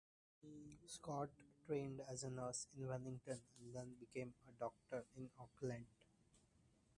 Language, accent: English, India and South Asia (India, Pakistan, Sri Lanka)